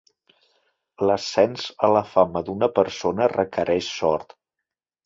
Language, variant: Catalan, Central